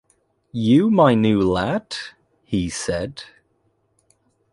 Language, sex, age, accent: English, male, 19-29, England English